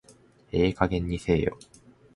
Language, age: Japanese, 19-29